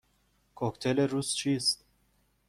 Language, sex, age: Persian, male, 19-29